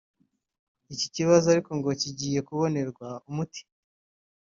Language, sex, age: Kinyarwanda, male, 30-39